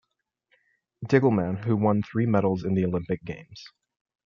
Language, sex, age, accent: English, male, under 19, United States English